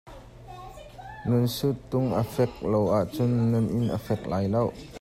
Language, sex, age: Hakha Chin, male, 19-29